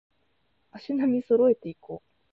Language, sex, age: Japanese, female, 19-29